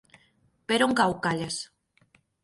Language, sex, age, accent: Catalan, female, 30-39, Ebrenc